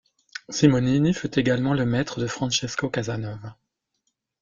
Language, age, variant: French, 40-49, Français de métropole